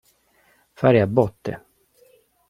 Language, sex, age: Italian, male, 40-49